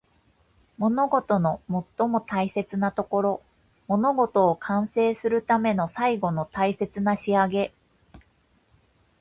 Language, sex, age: Japanese, female, 30-39